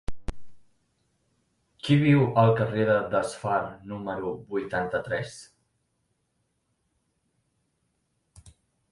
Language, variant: Catalan, Central